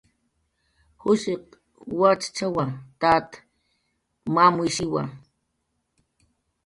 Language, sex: Jaqaru, female